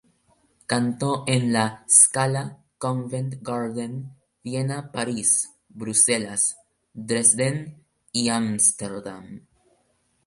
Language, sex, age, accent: Spanish, male, under 19, Andino-Pacífico: Colombia, Perú, Ecuador, oeste de Bolivia y Venezuela andina